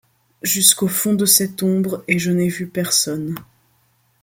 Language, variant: French, Français de métropole